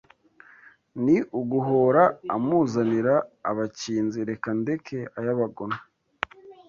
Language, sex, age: Kinyarwanda, male, 19-29